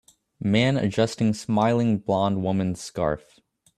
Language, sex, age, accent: English, male, 19-29, United States English